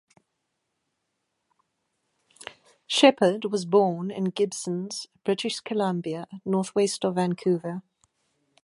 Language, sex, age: English, female, 30-39